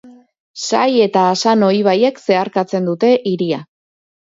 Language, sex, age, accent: Basque, female, 30-39, Erdialdekoa edo Nafarra (Gipuzkoa, Nafarroa)